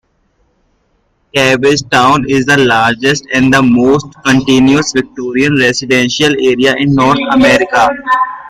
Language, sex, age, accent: English, male, under 19, India and South Asia (India, Pakistan, Sri Lanka)